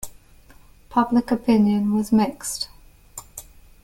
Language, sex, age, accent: English, female, 50-59, Scottish English